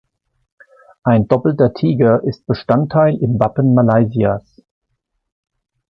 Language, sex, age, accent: German, male, 50-59, Deutschland Deutsch